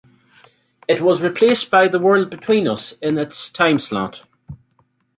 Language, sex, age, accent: English, male, 19-29, Northern Irish